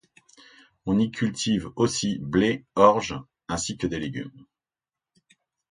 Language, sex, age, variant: French, male, 40-49, Français de métropole